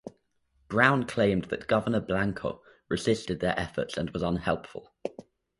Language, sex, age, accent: English, male, under 19, England English